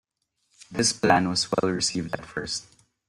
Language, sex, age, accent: English, male, 19-29, Filipino